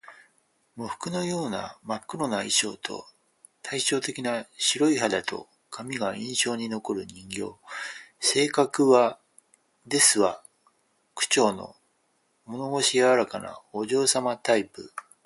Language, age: Japanese, 50-59